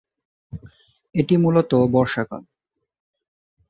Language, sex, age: Bengali, male, 19-29